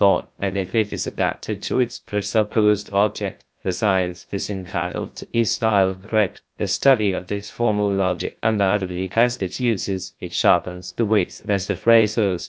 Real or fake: fake